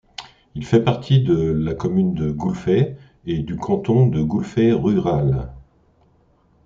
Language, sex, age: French, male, 60-69